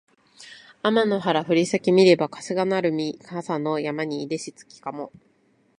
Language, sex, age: Japanese, female, 30-39